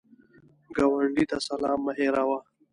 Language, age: Pashto, 19-29